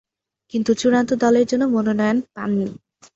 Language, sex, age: Bengali, female, under 19